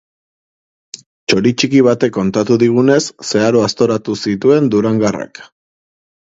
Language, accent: Basque, Erdialdekoa edo Nafarra (Gipuzkoa, Nafarroa)